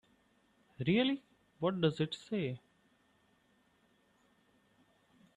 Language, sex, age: English, male, 19-29